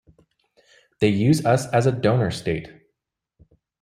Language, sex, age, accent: English, male, 19-29, United States English